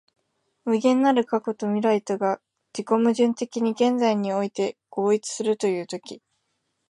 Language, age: Japanese, 19-29